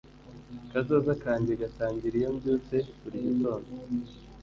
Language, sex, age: Kinyarwanda, male, 19-29